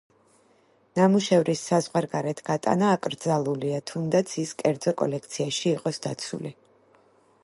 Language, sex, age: Georgian, female, 40-49